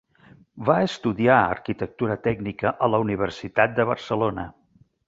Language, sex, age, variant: Catalan, male, 60-69, Central